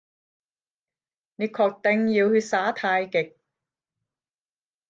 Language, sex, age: Cantonese, female, 30-39